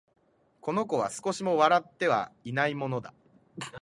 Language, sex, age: Japanese, male, 19-29